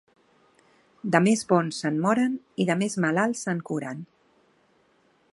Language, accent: Catalan, aprenent (recent, des del castellà)